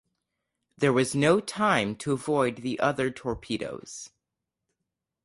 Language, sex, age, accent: English, male, under 19, United States English